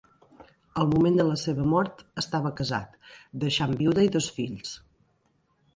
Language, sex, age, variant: Catalan, female, 40-49, Central